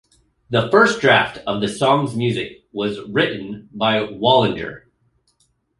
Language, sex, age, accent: English, male, 30-39, United States English